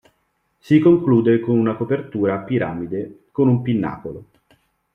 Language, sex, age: Italian, male, 30-39